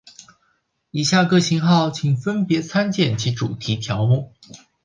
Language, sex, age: Chinese, male, 19-29